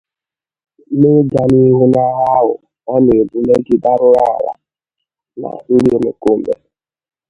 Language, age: Igbo, 30-39